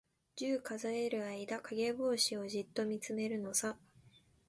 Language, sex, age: Japanese, female, 19-29